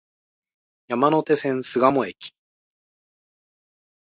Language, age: Japanese, 30-39